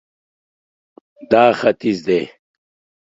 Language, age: Pashto, 50-59